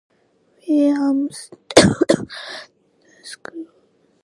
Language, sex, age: English, female, under 19